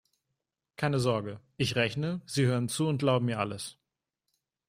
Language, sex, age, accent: German, male, 19-29, Deutschland Deutsch